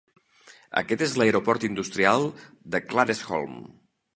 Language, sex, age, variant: Catalan, male, 60-69, Central